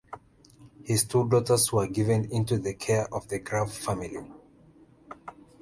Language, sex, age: English, male, 19-29